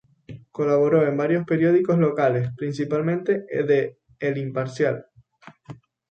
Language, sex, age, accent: Spanish, male, 19-29, España: Islas Canarias